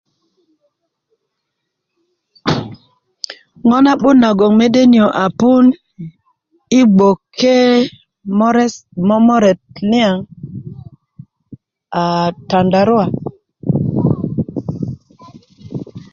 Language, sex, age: Kuku, female, 40-49